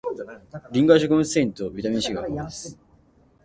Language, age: Japanese, under 19